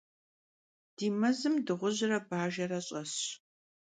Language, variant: Kabardian, Адыгэбзэ (Къэбэрдей, Кирил, псоми зэдай)